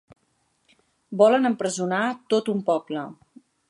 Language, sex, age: Catalan, female, 40-49